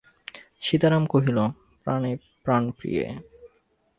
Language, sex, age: Bengali, male, 19-29